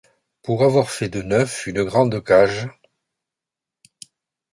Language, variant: French, Français de métropole